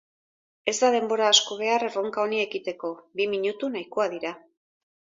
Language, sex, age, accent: Basque, female, 50-59, Erdialdekoa edo Nafarra (Gipuzkoa, Nafarroa)